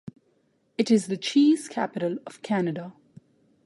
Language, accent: English, India and South Asia (India, Pakistan, Sri Lanka)